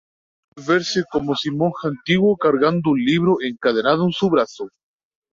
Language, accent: Spanish, Chileno: Chile, Cuyo